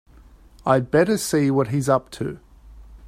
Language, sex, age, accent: English, male, 19-29, Australian English